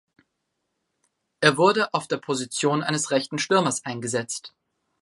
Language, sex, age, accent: German, male, under 19, Österreichisches Deutsch